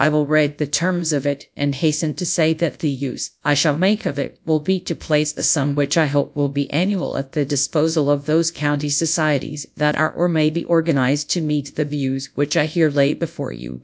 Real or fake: fake